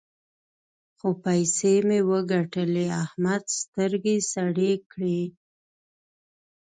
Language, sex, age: Pashto, female, 19-29